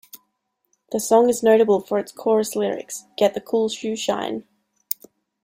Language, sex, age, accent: English, female, 19-29, Australian English